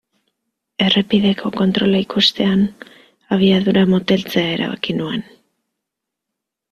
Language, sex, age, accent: Basque, female, 19-29, Mendebalekoa (Araba, Bizkaia, Gipuzkoako mendebaleko herri batzuk)